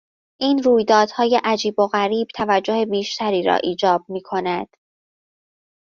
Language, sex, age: Persian, female, 19-29